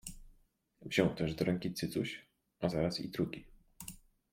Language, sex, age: Polish, male, 19-29